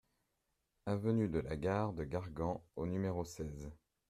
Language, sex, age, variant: French, male, 30-39, Français de métropole